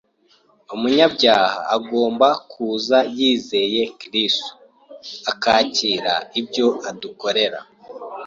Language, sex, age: Kinyarwanda, male, 19-29